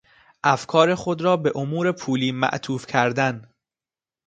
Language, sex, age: Persian, male, 19-29